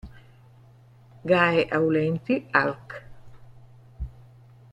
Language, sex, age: Italian, female, 70-79